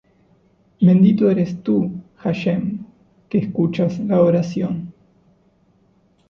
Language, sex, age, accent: Spanish, male, 30-39, Rioplatense: Argentina, Uruguay, este de Bolivia, Paraguay